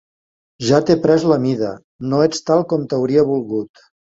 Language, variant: Catalan, Central